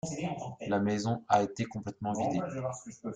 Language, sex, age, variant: French, male, 40-49, Français de métropole